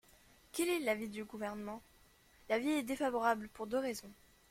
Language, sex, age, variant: French, female, under 19, Français de métropole